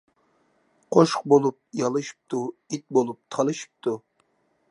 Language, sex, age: Uyghur, male, 30-39